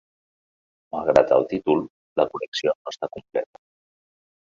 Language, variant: Catalan, Central